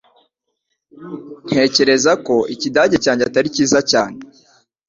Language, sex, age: Kinyarwanda, male, under 19